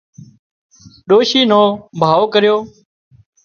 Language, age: Wadiyara Koli, 30-39